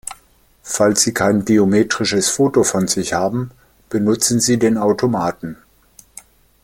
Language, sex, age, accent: German, male, 50-59, Deutschland Deutsch